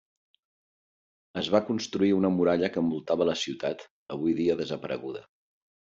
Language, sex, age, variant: Catalan, male, 50-59, Central